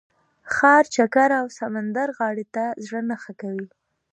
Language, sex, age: Pashto, female, 19-29